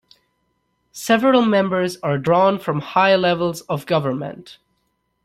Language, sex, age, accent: English, male, 19-29, United States English